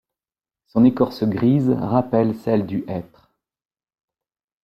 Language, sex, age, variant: French, male, 40-49, Français de métropole